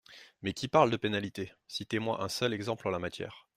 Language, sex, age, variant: French, male, 30-39, Français de métropole